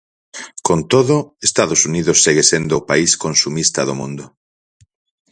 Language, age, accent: Galician, 40-49, Atlántico (seseo e gheada)